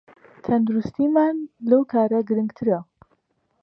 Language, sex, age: Central Kurdish, female, 30-39